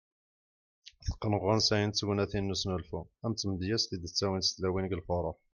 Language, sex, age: Kabyle, male, 50-59